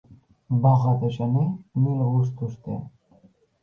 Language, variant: Catalan, Balear